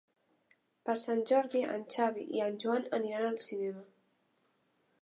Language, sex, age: Catalan, female, under 19